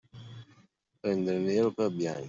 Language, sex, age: Italian, male, 50-59